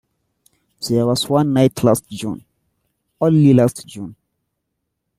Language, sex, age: English, male, 19-29